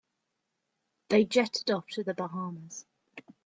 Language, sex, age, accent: English, female, 19-29, England English